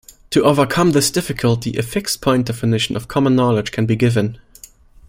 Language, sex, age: English, male, 19-29